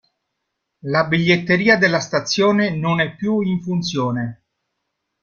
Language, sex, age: Italian, male, 40-49